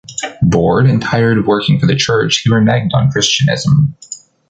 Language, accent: English, United States English